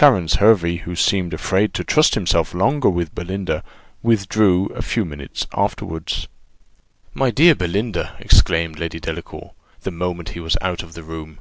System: none